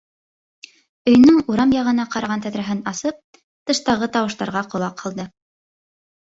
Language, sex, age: Bashkir, female, 19-29